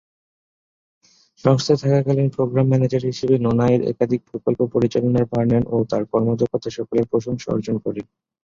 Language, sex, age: Bengali, male, 19-29